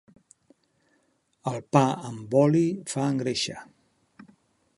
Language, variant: Catalan, Central